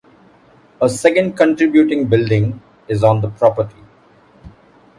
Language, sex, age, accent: English, male, 30-39, India and South Asia (India, Pakistan, Sri Lanka)